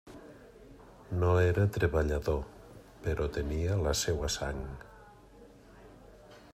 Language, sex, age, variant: Catalan, male, 50-59, Nord-Occidental